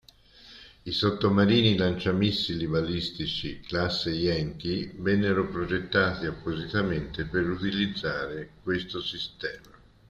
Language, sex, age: Italian, male, 60-69